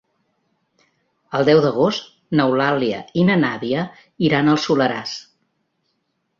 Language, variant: Catalan, Central